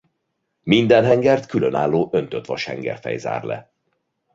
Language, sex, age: Hungarian, male, 40-49